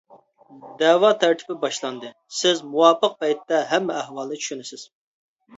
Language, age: Uyghur, 19-29